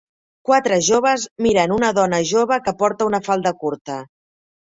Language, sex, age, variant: Catalan, female, 40-49, Central